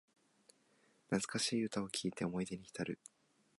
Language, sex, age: Japanese, male, 19-29